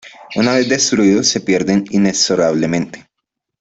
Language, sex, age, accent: Spanish, male, 19-29, Andino-Pacífico: Colombia, Perú, Ecuador, oeste de Bolivia y Venezuela andina